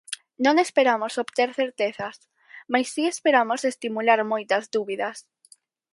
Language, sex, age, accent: Galician, female, under 19, Normativo (estándar)